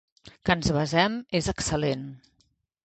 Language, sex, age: Catalan, female, 50-59